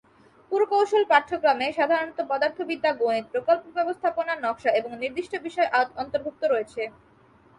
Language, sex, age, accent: Bengali, female, 19-29, শুদ্ধ বাংলা